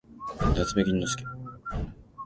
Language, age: Japanese, under 19